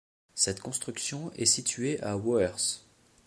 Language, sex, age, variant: French, male, under 19, Français de métropole